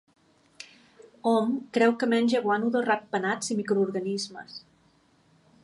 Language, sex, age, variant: Catalan, female, 40-49, Balear